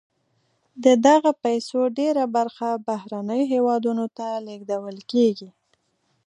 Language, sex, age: Pashto, female, 19-29